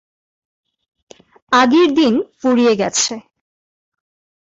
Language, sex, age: Bengali, female, under 19